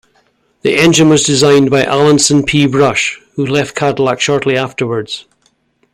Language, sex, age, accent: English, male, 60-69, Scottish English